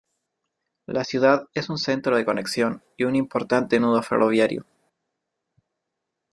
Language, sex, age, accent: Spanish, male, 19-29, México